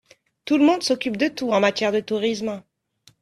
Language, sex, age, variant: French, female, 40-49, Français de métropole